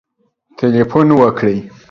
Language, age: Pashto, under 19